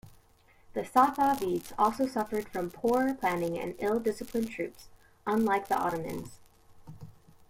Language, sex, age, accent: English, female, 30-39, United States English